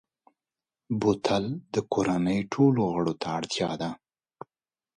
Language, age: Pashto, 50-59